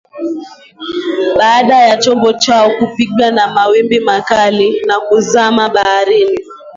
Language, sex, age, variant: Swahili, female, 19-29, Kiswahili cha Bara ya Kenya